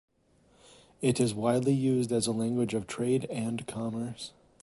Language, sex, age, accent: English, male, 30-39, United States English